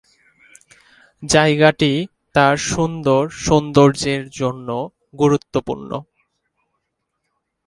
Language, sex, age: Bengali, male, 19-29